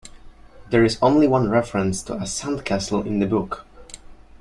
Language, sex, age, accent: English, male, under 19, United States English